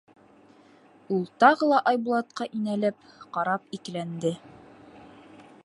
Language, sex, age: Bashkir, female, 19-29